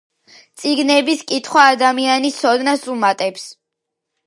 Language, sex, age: Georgian, female, under 19